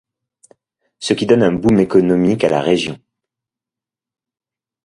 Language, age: French, 40-49